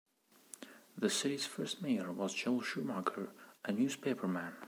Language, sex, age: English, male, 19-29